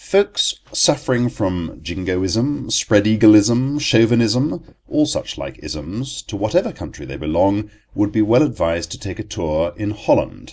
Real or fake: real